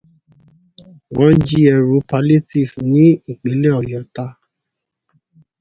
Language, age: Yoruba, 19-29